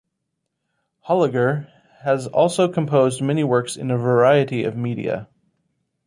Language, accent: English, United States English